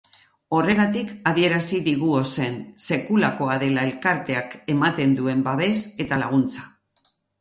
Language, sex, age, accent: Basque, female, 60-69, Mendebalekoa (Araba, Bizkaia, Gipuzkoako mendebaleko herri batzuk)